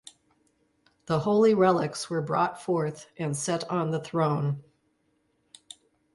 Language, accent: English, United States English